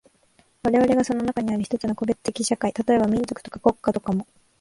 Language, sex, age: Japanese, female, 19-29